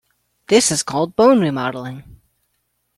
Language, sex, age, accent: English, male, 19-29, United States English